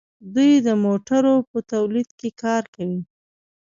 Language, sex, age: Pashto, female, 19-29